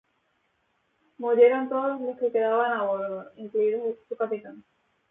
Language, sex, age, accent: Spanish, female, 19-29, España: Islas Canarias